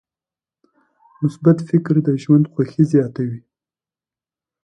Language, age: Pashto, 19-29